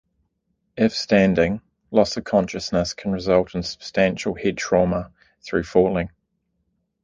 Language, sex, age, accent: English, male, 30-39, New Zealand English